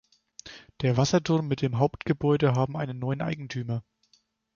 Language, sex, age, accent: German, male, 19-29, Deutschland Deutsch